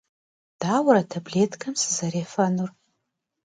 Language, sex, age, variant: Kabardian, female, 50-59, Адыгэбзэ (Къэбэрдей, Кирил, псоми зэдай)